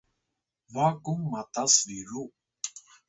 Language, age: Atayal, 30-39